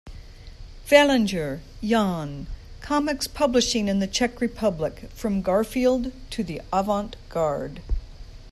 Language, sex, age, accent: English, female, 60-69, United States English